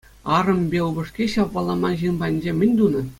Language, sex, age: Chuvash, male, 40-49